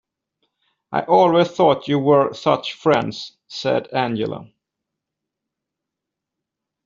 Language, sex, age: English, male, 40-49